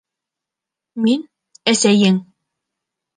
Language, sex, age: Bashkir, female, 19-29